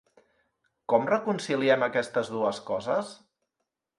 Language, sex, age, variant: Catalan, male, 40-49, Central